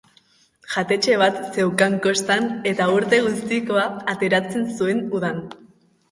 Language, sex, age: Basque, female, under 19